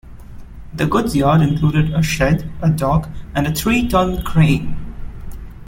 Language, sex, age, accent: English, male, 19-29, India and South Asia (India, Pakistan, Sri Lanka)